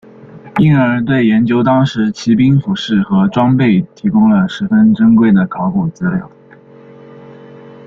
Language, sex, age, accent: Chinese, male, 19-29, 出生地：江西省